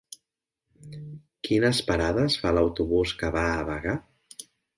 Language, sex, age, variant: Catalan, male, 50-59, Central